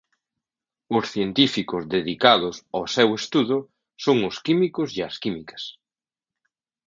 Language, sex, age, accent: Galician, male, 40-49, Central (sen gheada)